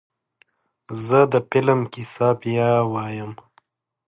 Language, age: Pashto, 19-29